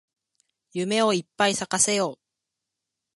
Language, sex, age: Japanese, male, 19-29